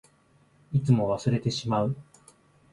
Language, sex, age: Japanese, male, 19-29